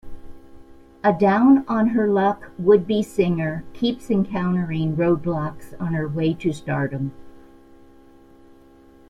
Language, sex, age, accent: English, female, 70-79, United States English